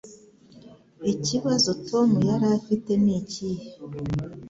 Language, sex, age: Kinyarwanda, female, 40-49